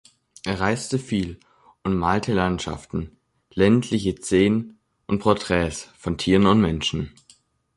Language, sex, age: German, male, under 19